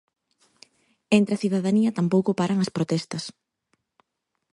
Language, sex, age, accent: Galician, female, 19-29, Oriental (común en zona oriental)